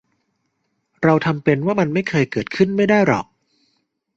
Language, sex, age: Thai, male, 30-39